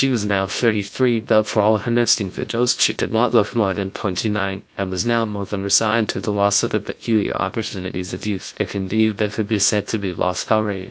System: TTS, GlowTTS